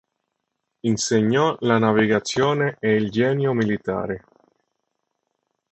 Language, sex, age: Italian, male, 30-39